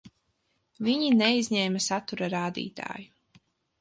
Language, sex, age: Latvian, female, 19-29